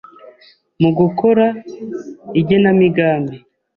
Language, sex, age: Kinyarwanda, male, 30-39